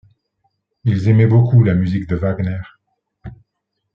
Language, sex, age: French, male, 40-49